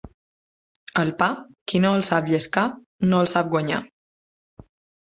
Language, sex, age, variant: Catalan, female, 19-29, Balear